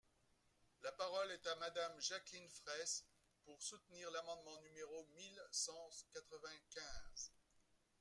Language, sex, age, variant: French, male, 50-59, Français de métropole